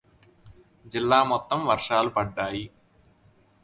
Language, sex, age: Telugu, male, 19-29